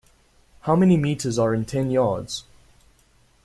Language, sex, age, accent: English, male, under 19, Southern African (South Africa, Zimbabwe, Namibia)